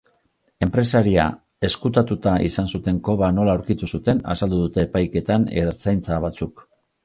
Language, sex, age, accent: Basque, male, 50-59, Mendebalekoa (Araba, Bizkaia, Gipuzkoako mendebaleko herri batzuk)